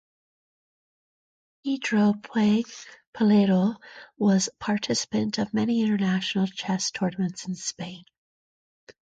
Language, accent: English, United States English